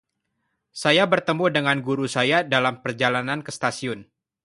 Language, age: Indonesian, 19-29